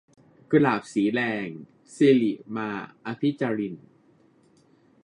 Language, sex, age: Thai, male, 19-29